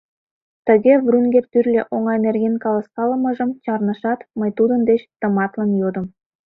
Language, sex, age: Mari, female, 19-29